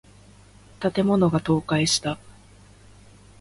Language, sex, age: Japanese, female, 19-29